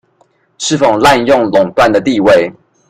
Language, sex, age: Chinese, male, 19-29